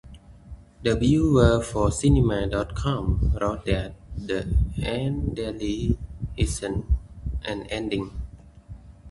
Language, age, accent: English, 30-39, United States English